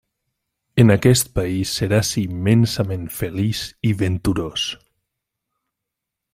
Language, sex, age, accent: Catalan, male, 19-29, valencià